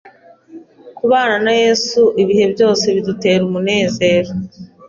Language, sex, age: Kinyarwanda, female, 40-49